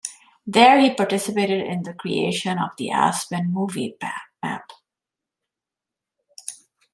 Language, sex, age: English, female, 50-59